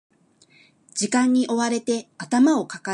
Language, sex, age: Japanese, female, 50-59